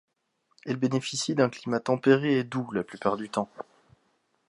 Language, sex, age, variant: French, male, 19-29, Français de métropole